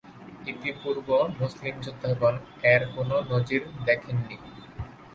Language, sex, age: Bengali, male, 19-29